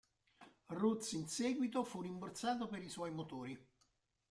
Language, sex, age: Italian, male, 60-69